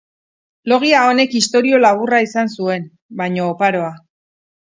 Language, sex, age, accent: Basque, female, 40-49, Erdialdekoa edo Nafarra (Gipuzkoa, Nafarroa)